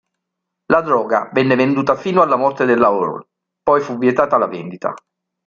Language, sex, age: Italian, male, 40-49